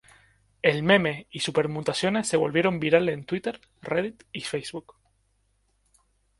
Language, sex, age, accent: Spanish, male, 19-29, España: Islas Canarias